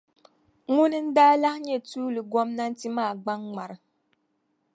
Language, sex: Dagbani, female